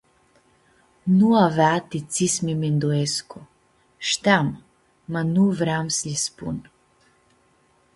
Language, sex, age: Aromanian, female, 30-39